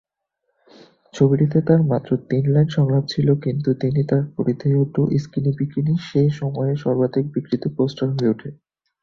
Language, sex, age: Bengali, male, 19-29